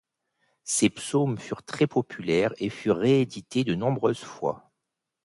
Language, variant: French, Français de métropole